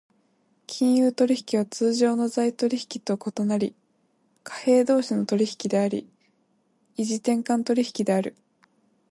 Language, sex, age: Japanese, female, 19-29